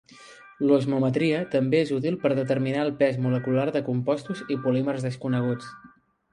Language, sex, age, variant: Catalan, male, 30-39, Central